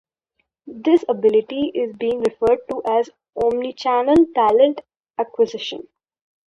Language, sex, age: English, female, under 19